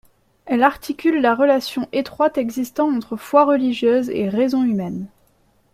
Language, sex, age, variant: French, female, 19-29, Français de métropole